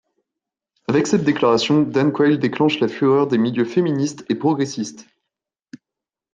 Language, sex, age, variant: French, male, 19-29, Français de métropole